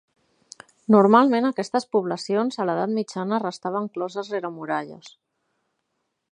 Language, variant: Catalan, Septentrional